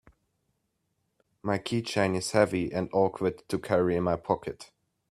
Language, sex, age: English, male, under 19